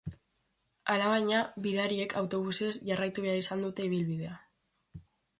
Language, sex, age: Basque, female, under 19